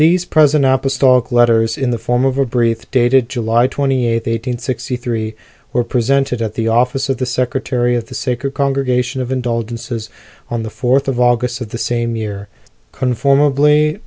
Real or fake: real